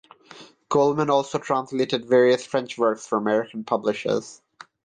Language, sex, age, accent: English, male, 19-29, India and South Asia (India, Pakistan, Sri Lanka)